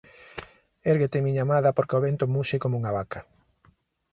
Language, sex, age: Galician, male, 50-59